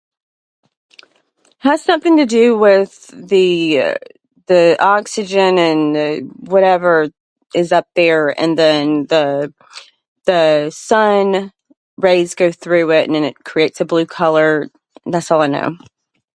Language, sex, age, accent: English, female, 40-49, southern United States